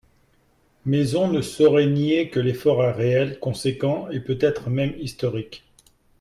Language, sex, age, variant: French, male, 40-49, Français de métropole